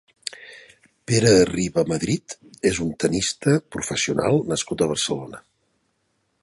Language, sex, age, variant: Catalan, male, 50-59, Central